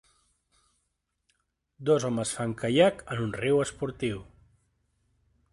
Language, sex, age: Catalan, male, 30-39